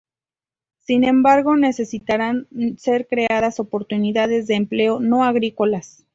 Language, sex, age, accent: Spanish, female, 30-39, México